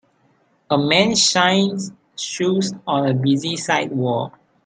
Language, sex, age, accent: English, male, 19-29, Malaysian English